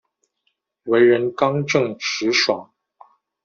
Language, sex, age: Chinese, male, 40-49